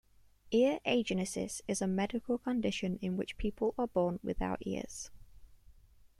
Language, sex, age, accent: English, female, 19-29, England English